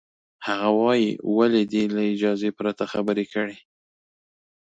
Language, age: Pashto, 30-39